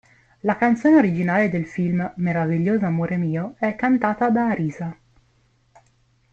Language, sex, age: Italian, female, 19-29